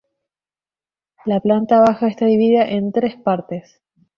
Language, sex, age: Spanish, female, 19-29